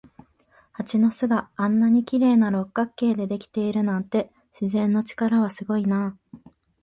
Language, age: Japanese, 19-29